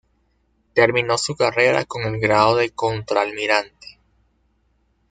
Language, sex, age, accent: Spanish, male, 19-29, Caribe: Cuba, Venezuela, Puerto Rico, República Dominicana, Panamá, Colombia caribeña, México caribeño, Costa del golfo de México